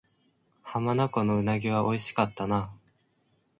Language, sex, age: Japanese, male, 19-29